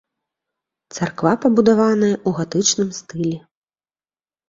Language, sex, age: Belarusian, female, 30-39